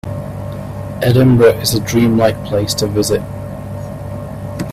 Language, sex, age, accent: English, male, 19-29, England English